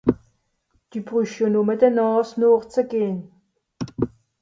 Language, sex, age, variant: Swiss German, female, 50-59, Nordniederàlemmànisch (Rishoffe, Zàwere, Bùsswìller, Hawenau, Brüemt, Stroossbùri, Molse, Dàmbàch, Schlettstàtt, Pfàlzbùri usw.)